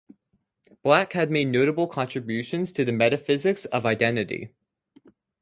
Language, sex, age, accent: English, male, under 19, United States English